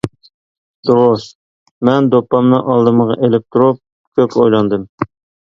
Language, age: Uyghur, 30-39